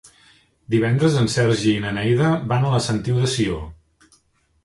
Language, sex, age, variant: Catalan, male, 40-49, Central